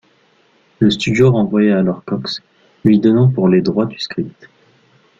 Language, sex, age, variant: French, male, 19-29, Français de métropole